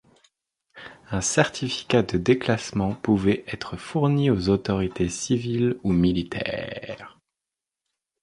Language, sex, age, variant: French, male, 30-39, Français de métropole